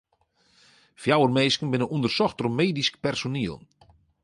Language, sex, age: Western Frisian, male, 30-39